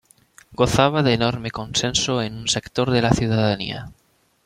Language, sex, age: Spanish, male, 19-29